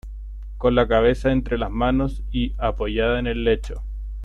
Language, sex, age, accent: Spanish, male, 30-39, Chileno: Chile, Cuyo